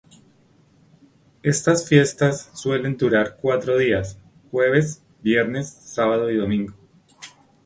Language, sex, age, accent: Spanish, male, 30-39, Andino-Pacífico: Colombia, Perú, Ecuador, oeste de Bolivia y Venezuela andina